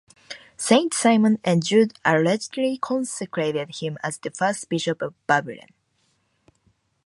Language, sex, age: English, female, 19-29